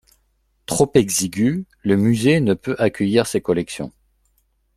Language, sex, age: French, male, 40-49